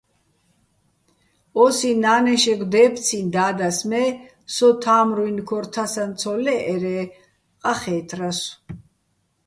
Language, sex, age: Bats, female, 60-69